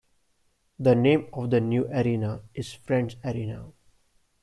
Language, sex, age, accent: English, male, 19-29, India and South Asia (India, Pakistan, Sri Lanka)